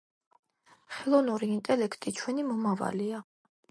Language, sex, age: Georgian, female, 19-29